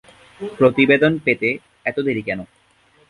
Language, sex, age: Bengali, male, 19-29